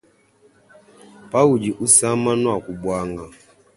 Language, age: Luba-Lulua, 19-29